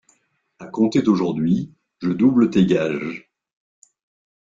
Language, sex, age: French, male, 60-69